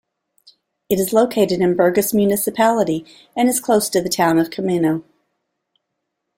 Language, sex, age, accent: English, female, 40-49, United States English